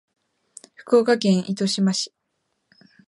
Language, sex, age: Japanese, female, 19-29